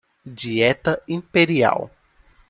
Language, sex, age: Portuguese, male, 19-29